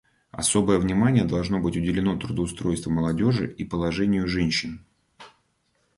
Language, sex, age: Russian, male, 30-39